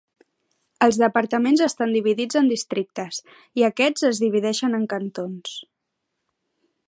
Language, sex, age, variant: Catalan, female, 19-29, Central